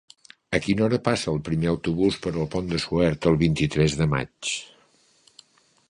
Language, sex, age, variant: Catalan, male, 60-69, Central